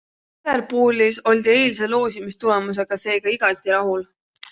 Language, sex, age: Estonian, male, 19-29